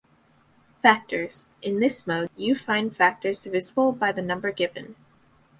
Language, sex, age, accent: English, female, 19-29, United States English